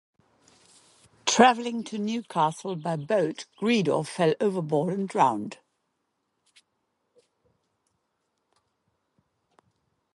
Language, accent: English, England English